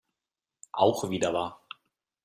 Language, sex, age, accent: German, male, 30-39, Deutschland Deutsch